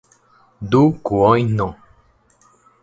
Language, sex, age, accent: Spanish, male, 19-29, Caribe: Cuba, Venezuela, Puerto Rico, República Dominicana, Panamá, Colombia caribeña, México caribeño, Costa del golfo de México